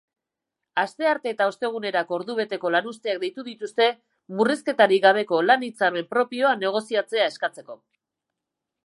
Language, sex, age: Basque, female, 40-49